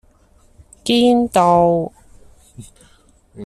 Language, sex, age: Cantonese, female, 30-39